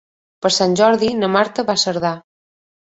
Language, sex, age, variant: Catalan, female, 40-49, Balear